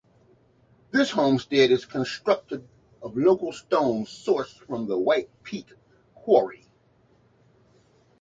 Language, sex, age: English, male, 60-69